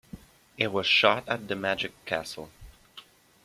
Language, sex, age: English, male, 19-29